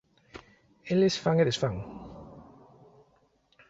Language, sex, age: Galician, male, 50-59